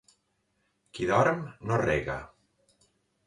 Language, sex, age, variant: Catalan, male, 40-49, Central